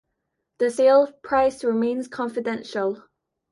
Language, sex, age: English, female, under 19